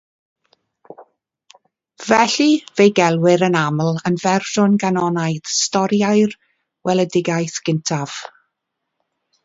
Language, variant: Welsh, South-Western Welsh